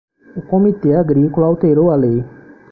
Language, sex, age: Portuguese, male, 30-39